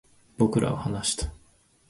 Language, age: Japanese, 19-29